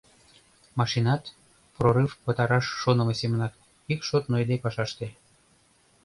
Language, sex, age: Mari, male, 30-39